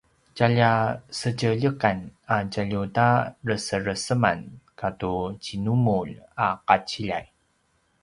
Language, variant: Paiwan, pinayuanan a kinaikacedasan (東排灣語)